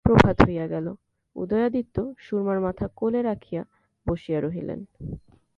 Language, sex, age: Bengali, female, 19-29